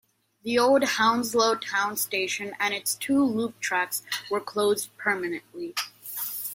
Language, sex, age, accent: English, male, 19-29, United States English